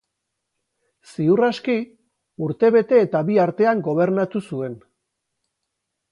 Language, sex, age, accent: Basque, male, 40-49, Mendebalekoa (Araba, Bizkaia, Gipuzkoako mendebaleko herri batzuk)